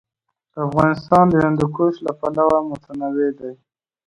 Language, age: Pashto, 30-39